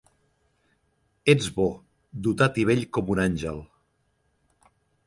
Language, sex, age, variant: Catalan, male, 30-39, Central